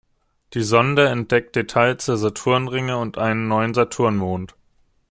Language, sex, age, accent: German, male, 19-29, Deutschland Deutsch